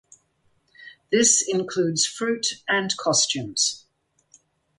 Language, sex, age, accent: English, female, 70-79, England English